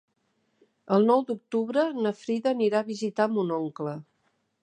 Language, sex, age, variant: Catalan, female, 50-59, Central